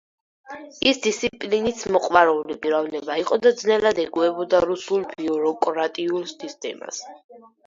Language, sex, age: Georgian, female, under 19